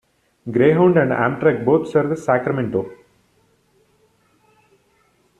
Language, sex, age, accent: English, male, 19-29, India and South Asia (India, Pakistan, Sri Lanka)